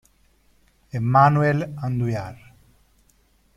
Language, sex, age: Italian, male, 30-39